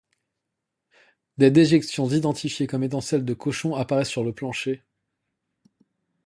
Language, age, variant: French, 30-39, Français de métropole